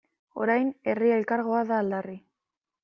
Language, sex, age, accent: Basque, female, 19-29, Mendebalekoa (Araba, Bizkaia, Gipuzkoako mendebaleko herri batzuk)